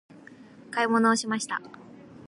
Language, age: Japanese, 19-29